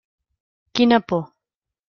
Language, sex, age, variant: Catalan, female, 30-39, Central